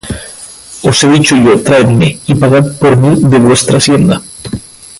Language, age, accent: Spanish, 19-29, España: Islas Canarias